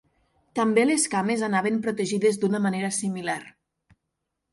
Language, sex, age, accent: Catalan, female, 19-29, central; nord-occidental